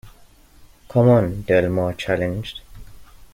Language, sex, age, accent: English, male, 19-29, England English